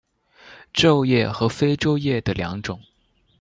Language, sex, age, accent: Chinese, male, under 19, 出生地：湖南省